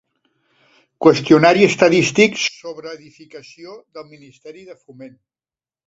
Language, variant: Catalan, Central